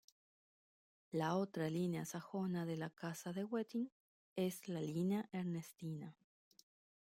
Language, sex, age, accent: Spanish, female, 30-39, Rioplatense: Argentina, Uruguay, este de Bolivia, Paraguay